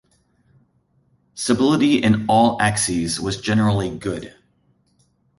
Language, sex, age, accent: English, male, 40-49, United States English